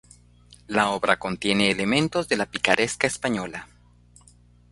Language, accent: Spanish, América central